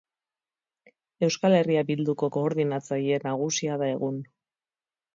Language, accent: Basque, Erdialdekoa edo Nafarra (Gipuzkoa, Nafarroa)